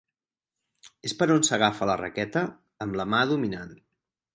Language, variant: Catalan, Central